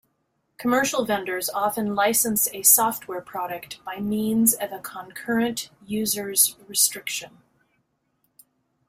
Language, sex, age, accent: English, female, 50-59, United States English